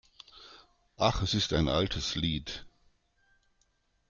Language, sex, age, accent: German, male, 50-59, Deutschland Deutsch